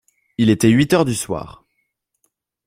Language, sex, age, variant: French, male, under 19, Français de métropole